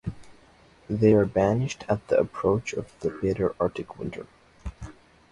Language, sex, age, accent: English, male, under 19, United States English